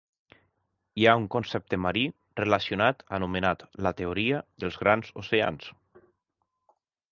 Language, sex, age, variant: Catalan, male, 30-39, Central